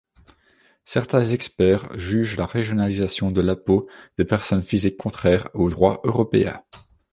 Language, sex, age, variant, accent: French, male, 30-39, Français d'Europe, Français de Belgique